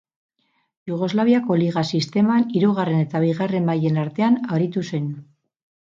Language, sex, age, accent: Basque, female, 50-59, Mendebalekoa (Araba, Bizkaia, Gipuzkoako mendebaleko herri batzuk)